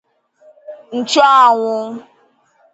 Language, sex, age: Igbo, female, 19-29